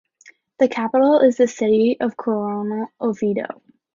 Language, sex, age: English, female, 19-29